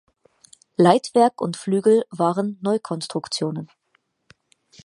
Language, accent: German, Deutschland Deutsch; Hochdeutsch